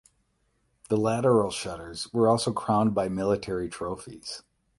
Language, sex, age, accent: English, male, 40-49, United States English; Midwestern